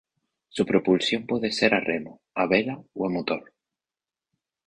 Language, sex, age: Spanish, male, 19-29